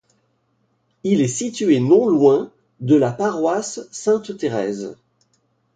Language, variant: French, Français de métropole